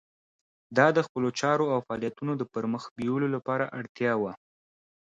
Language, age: Pashto, 19-29